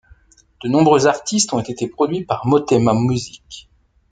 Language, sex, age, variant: French, male, 40-49, Français de métropole